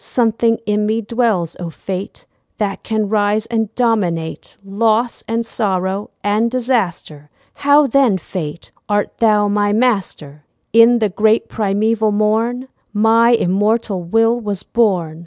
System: none